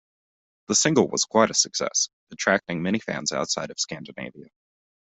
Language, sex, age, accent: English, male, 19-29, United States English